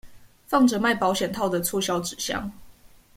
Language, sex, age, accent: Chinese, female, 19-29, 出生地：臺北市